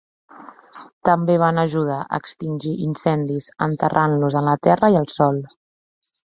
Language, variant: Catalan, Central